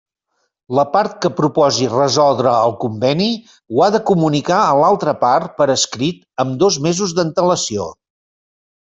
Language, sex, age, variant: Catalan, male, 50-59, Central